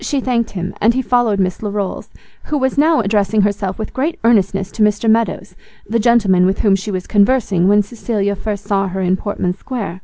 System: none